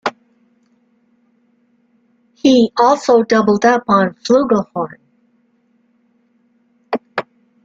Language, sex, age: English, female, 60-69